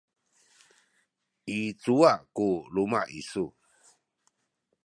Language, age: Sakizaya, 60-69